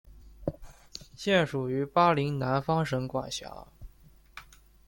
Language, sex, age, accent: Chinese, male, 19-29, 出生地：江苏省